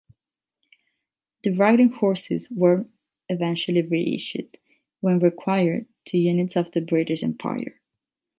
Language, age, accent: English, 19-29, United States English; England English; Irish English